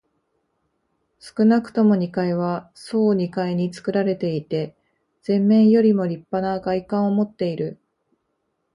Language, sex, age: Japanese, female, 30-39